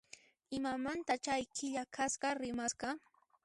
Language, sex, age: Puno Quechua, female, 19-29